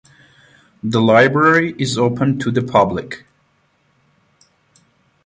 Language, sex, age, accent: English, male, 30-39, United States English; Australian English